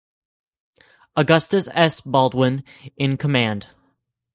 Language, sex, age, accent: English, male, 19-29, Canadian English